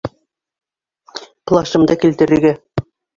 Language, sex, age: Bashkir, female, 60-69